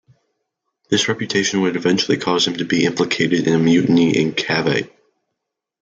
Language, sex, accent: English, male, United States English